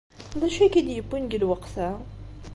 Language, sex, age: Kabyle, female, 19-29